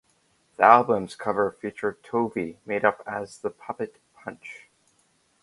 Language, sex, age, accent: English, male, under 19, United States English